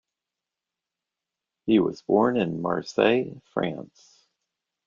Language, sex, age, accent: English, male, 60-69, United States English